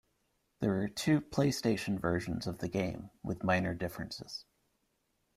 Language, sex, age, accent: English, male, 19-29, United States English